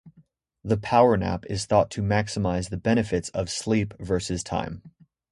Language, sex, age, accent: English, male, 19-29, United States English